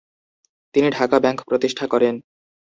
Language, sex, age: Bengali, male, 19-29